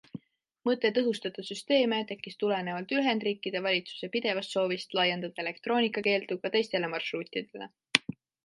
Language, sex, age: Estonian, female, 19-29